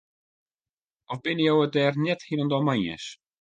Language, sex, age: Western Frisian, male, 19-29